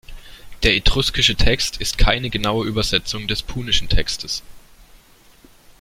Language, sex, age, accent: German, male, 19-29, Deutschland Deutsch